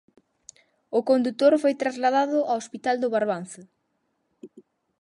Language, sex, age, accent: Galician, female, under 19, Central (gheada)